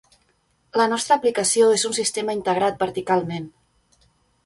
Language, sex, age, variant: Catalan, female, 30-39, Central